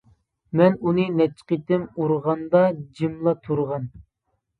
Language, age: Uyghur, 19-29